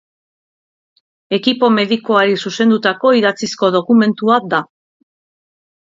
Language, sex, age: Basque, female, 40-49